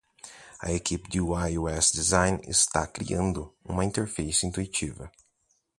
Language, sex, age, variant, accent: Portuguese, male, 19-29, Portuguese (Brasil), Paulista